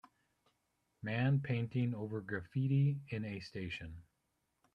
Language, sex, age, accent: English, male, 40-49, United States English